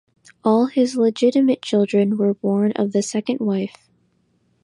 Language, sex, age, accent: English, female, under 19, United States English